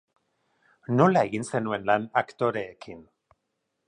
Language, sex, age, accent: Basque, male, 50-59, Erdialdekoa edo Nafarra (Gipuzkoa, Nafarroa)